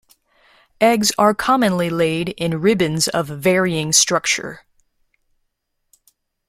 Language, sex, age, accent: English, female, 30-39, United States English